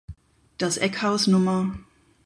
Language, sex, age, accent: German, female, 40-49, Deutschland Deutsch